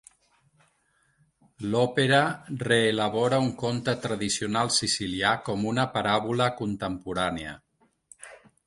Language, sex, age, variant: Catalan, male, 60-69, Central